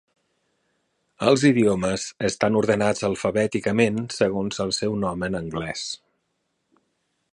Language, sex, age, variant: Catalan, male, 40-49, Central